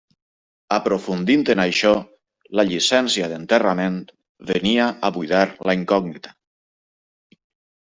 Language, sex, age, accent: Catalan, male, 30-39, valencià